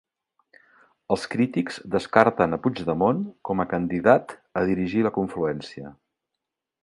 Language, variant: Catalan, Central